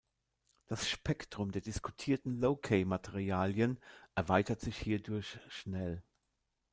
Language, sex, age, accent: German, male, 50-59, Deutschland Deutsch